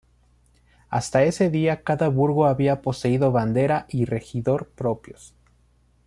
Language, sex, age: Spanish, male, 19-29